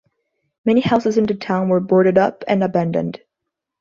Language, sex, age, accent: English, female, 19-29, United States English